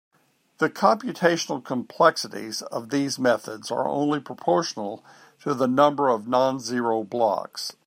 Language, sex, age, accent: English, male, 60-69, United States English